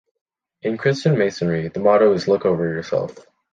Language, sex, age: English, male, under 19